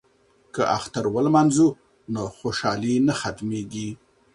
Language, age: Pashto, 40-49